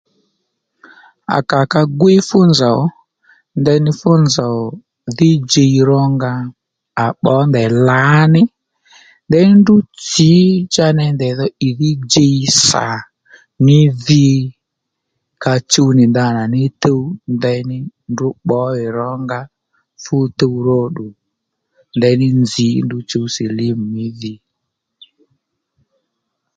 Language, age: Lendu, 40-49